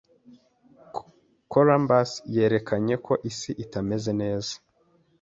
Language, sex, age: Kinyarwanda, male, 19-29